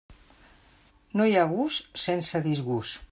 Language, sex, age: Catalan, female, 60-69